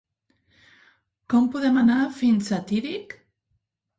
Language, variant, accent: Catalan, Central, Barceloní